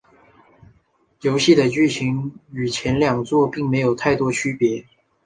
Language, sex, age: Chinese, male, under 19